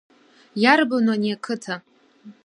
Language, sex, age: Abkhazian, female, under 19